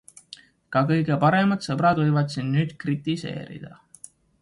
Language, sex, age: Estonian, male, 19-29